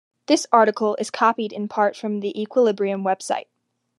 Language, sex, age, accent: English, female, under 19, United States English